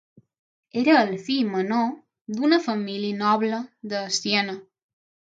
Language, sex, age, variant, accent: Catalan, female, under 19, Balear, balear; mallorquí